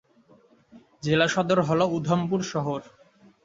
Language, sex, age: Bengali, male, 19-29